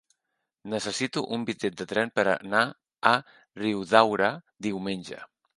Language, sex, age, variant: Catalan, male, 40-49, Central